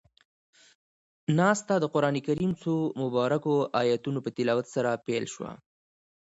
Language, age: Pashto, 19-29